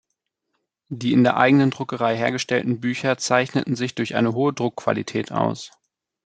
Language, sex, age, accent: German, male, 19-29, Deutschland Deutsch